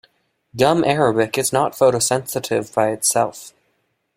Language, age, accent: English, under 19, United States English